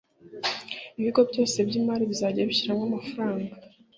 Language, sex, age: Kinyarwanda, female, 19-29